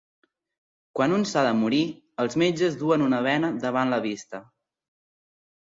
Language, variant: Catalan, Central